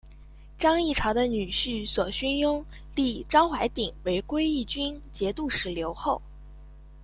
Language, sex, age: Chinese, female, under 19